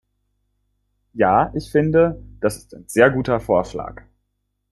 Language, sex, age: German, male, 19-29